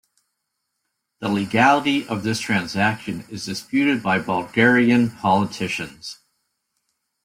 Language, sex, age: English, male, 50-59